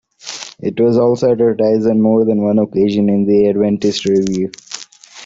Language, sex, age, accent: English, male, 19-29, India and South Asia (India, Pakistan, Sri Lanka)